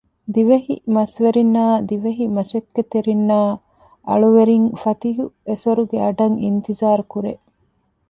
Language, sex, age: Divehi, female, 40-49